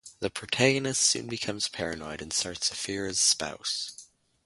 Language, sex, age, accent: English, male, under 19, Canadian English